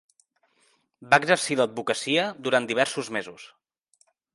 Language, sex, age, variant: Catalan, male, 30-39, Central